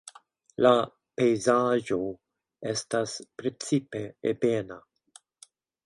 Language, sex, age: Esperanto, male, 70-79